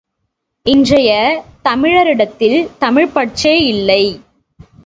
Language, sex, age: Tamil, female, 19-29